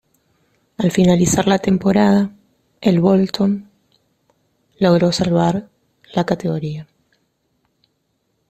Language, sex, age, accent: Spanish, female, 40-49, Rioplatense: Argentina, Uruguay, este de Bolivia, Paraguay